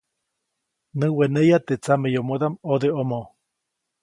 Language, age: Copainalá Zoque, 19-29